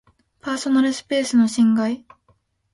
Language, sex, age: Japanese, female, 19-29